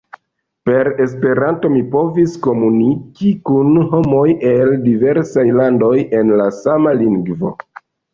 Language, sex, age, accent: Esperanto, male, 30-39, Internacia